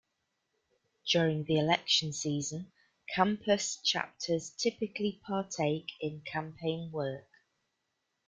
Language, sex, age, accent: English, female, 40-49, England English